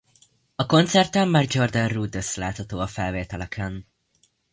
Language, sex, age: Hungarian, male, under 19